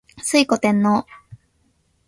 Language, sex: Japanese, female